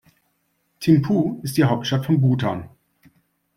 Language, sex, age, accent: German, male, 40-49, Deutschland Deutsch